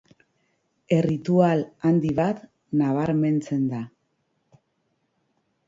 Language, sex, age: Basque, female, 40-49